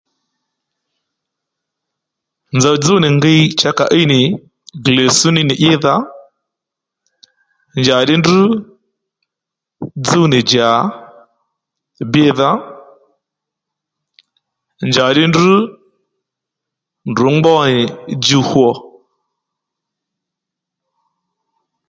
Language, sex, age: Lendu, male, 40-49